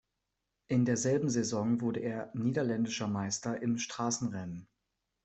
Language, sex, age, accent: German, male, 19-29, Deutschland Deutsch